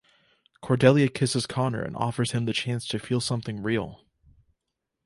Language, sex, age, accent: English, male, 19-29, United States English